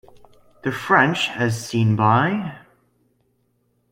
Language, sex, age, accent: English, male, under 19, United States English